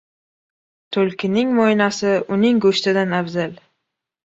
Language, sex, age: Uzbek, male, under 19